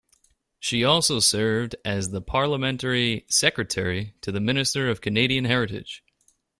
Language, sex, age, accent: English, male, 19-29, United States English